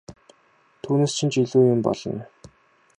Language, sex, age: Mongolian, male, 19-29